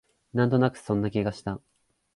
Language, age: Japanese, 19-29